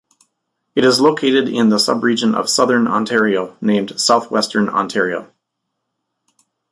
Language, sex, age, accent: English, male, 40-49, United States English